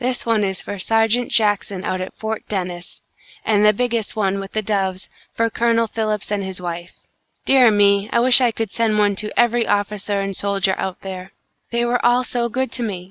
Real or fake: real